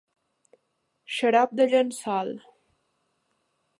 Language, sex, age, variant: Catalan, female, 19-29, Balear